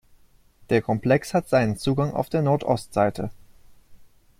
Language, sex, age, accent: German, male, 19-29, Deutschland Deutsch